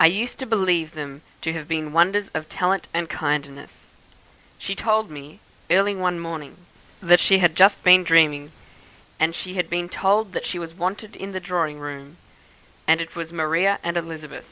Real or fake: real